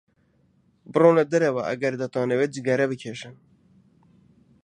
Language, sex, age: Central Kurdish, male, 19-29